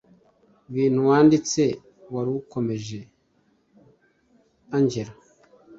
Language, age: Kinyarwanda, 30-39